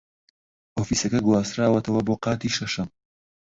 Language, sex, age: Central Kurdish, male, 19-29